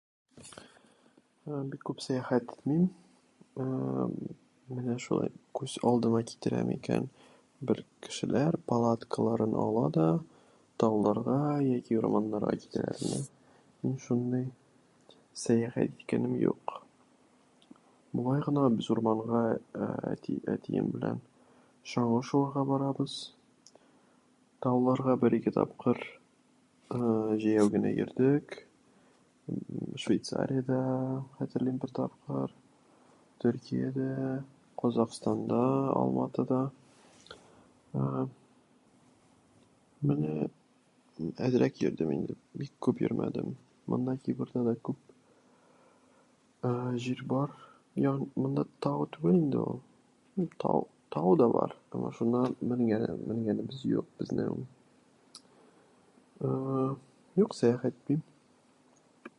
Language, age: Tatar, 30-39